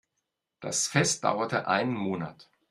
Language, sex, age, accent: German, male, 40-49, Deutschland Deutsch